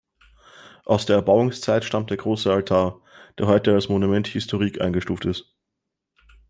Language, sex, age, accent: German, male, 19-29, Österreichisches Deutsch